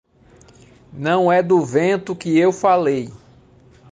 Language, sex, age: Portuguese, male, 40-49